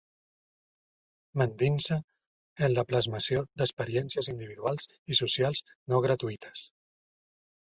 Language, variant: Catalan, Central